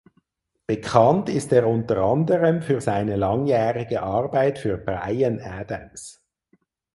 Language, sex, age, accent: German, male, 40-49, Schweizerdeutsch